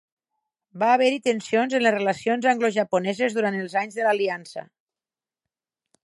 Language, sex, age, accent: Catalan, female, 50-59, Ebrenc